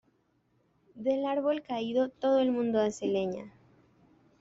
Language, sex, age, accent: Spanish, female, 19-29, México